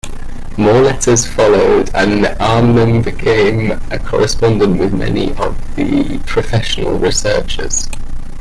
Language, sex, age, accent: English, male, 19-29, England English